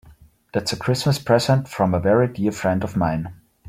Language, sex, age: English, male, 19-29